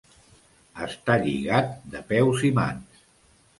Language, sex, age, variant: Catalan, male, 60-69, Central